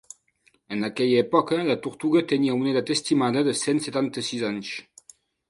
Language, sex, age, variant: Catalan, male, 19-29, Septentrional